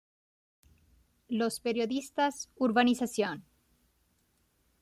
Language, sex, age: Spanish, female, 30-39